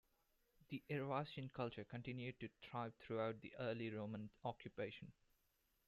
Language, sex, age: English, male, 19-29